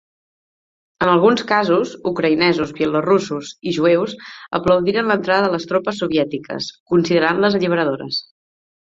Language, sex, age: Catalan, female, 30-39